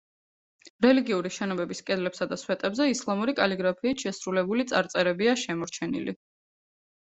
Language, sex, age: Georgian, female, 19-29